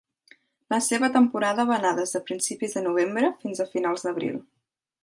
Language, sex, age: Catalan, female, 19-29